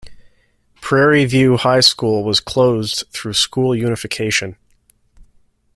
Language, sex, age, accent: English, male, 19-29, United States English